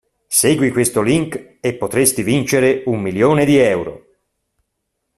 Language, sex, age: Italian, male, 40-49